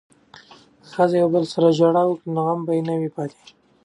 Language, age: Pashto, 19-29